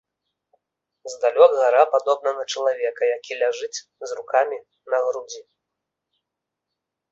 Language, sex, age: Belarusian, male, 30-39